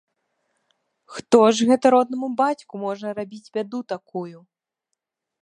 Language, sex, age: Belarusian, female, 19-29